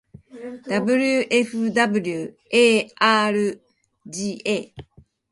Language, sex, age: Japanese, female, 40-49